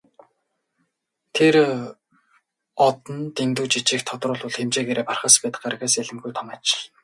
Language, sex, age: Mongolian, male, 19-29